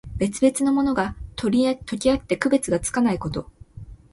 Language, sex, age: Japanese, female, 19-29